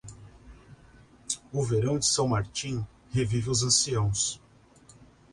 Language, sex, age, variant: Portuguese, male, 40-49, Portuguese (Brasil)